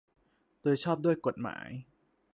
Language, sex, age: Thai, male, 19-29